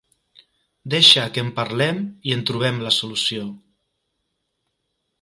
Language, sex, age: Catalan, male, 30-39